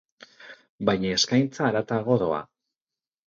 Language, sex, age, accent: Basque, male, 40-49, Mendebalekoa (Araba, Bizkaia, Gipuzkoako mendebaleko herri batzuk)